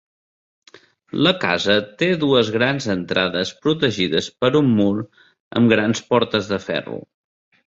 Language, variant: Catalan, Nord-Occidental